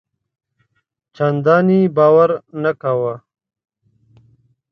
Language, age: Pashto, 19-29